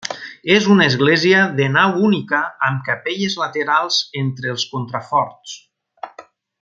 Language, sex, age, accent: Catalan, male, 40-49, valencià